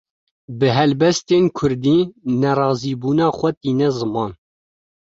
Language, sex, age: Kurdish, male, 19-29